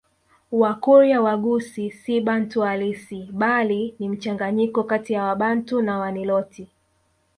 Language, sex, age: Swahili, female, 19-29